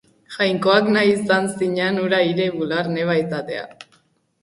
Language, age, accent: Basque, under 19, Mendebalekoa (Araba, Bizkaia, Gipuzkoako mendebaleko herri batzuk)